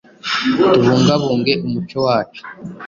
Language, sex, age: Kinyarwanda, female, 19-29